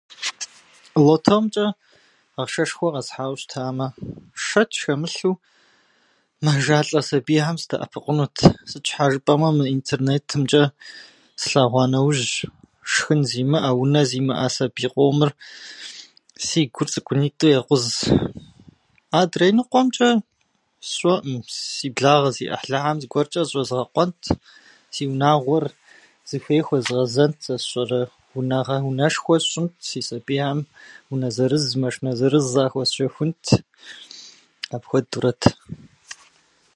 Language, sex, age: Kabardian, male, 40-49